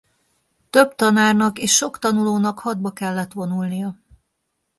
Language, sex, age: Hungarian, female, 40-49